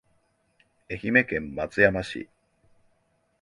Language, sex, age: Japanese, male, 50-59